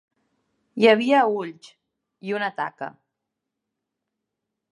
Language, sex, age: Catalan, female, 30-39